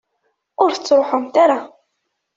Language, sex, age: Kabyle, female, 30-39